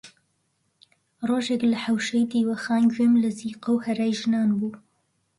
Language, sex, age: Central Kurdish, female, 19-29